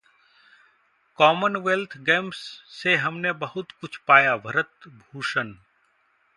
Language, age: Hindi, 40-49